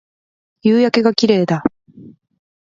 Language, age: Japanese, 19-29